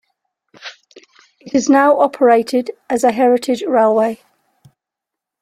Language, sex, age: English, female, 40-49